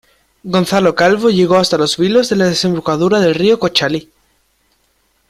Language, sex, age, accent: Spanish, male, under 19, España: Sur peninsular (Andalucia, Extremadura, Murcia)